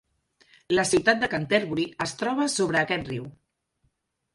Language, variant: Catalan, Central